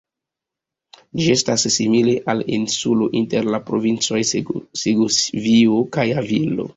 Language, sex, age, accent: Esperanto, male, 30-39, Internacia